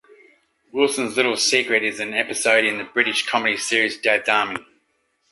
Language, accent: English, Australian English